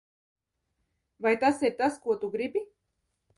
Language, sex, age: Latvian, female, 19-29